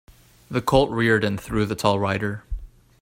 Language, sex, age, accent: English, male, 19-29, United States English